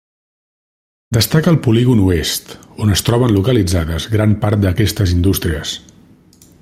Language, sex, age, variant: Catalan, male, 40-49, Central